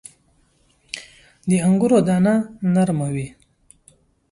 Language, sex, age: Pashto, male, 19-29